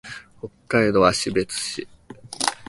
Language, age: Japanese, 19-29